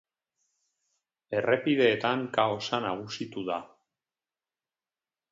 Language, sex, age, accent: Basque, male, 40-49, Erdialdekoa edo Nafarra (Gipuzkoa, Nafarroa)